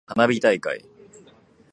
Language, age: Japanese, 19-29